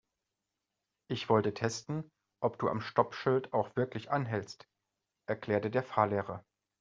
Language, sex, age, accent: German, male, 40-49, Deutschland Deutsch